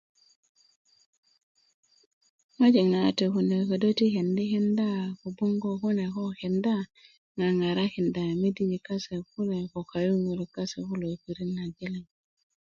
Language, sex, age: Kuku, female, 40-49